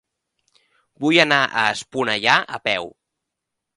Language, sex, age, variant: Catalan, male, 19-29, Central